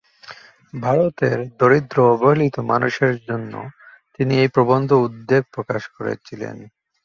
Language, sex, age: Bengali, male, 19-29